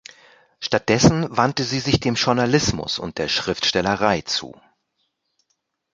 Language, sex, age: German, male, 40-49